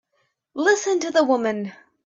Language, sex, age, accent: English, female, 19-29, United States English